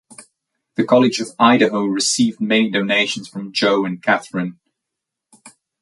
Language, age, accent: English, 30-39, Southern African (South Africa, Zimbabwe, Namibia)